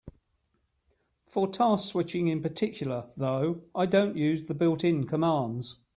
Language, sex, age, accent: English, male, 60-69, England English